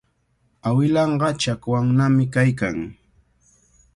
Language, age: Cajatambo North Lima Quechua, 19-29